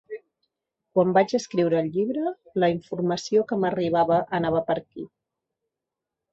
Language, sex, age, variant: Catalan, female, 40-49, Central